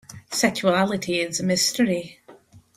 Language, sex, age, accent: English, female, 40-49, United States English